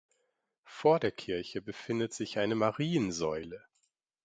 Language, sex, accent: German, male, Deutschland Deutsch